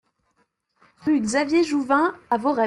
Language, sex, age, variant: French, female, 19-29, Français de métropole